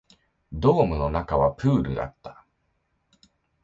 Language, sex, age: Japanese, male, 19-29